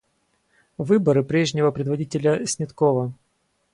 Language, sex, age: Russian, male, 19-29